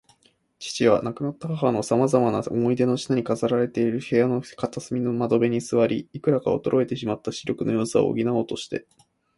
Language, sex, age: Japanese, male, 19-29